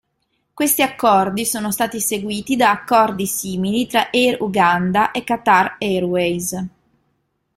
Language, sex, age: Italian, female, 30-39